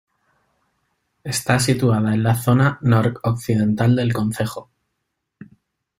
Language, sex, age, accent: Spanish, male, 30-39, España: Sur peninsular (Andalucia, Extremadura, Murcia)